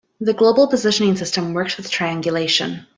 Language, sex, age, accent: English, female, 30-39, United States English